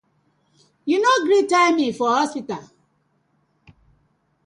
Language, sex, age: Nigerian Pidgin, female, 40-49